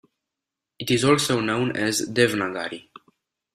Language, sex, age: English, male, under 19